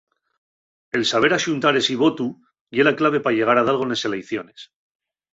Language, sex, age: Asturian, male, 40-49